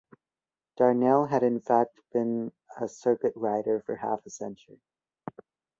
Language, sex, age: English, male, 19-29